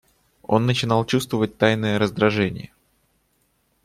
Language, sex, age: Russian, male, 19-29